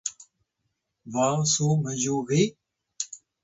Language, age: Atayal, 30-39